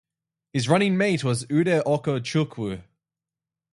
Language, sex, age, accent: English, male, 19-29, Australian English